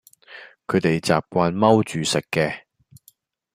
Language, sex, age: Cantonese, male, 40-49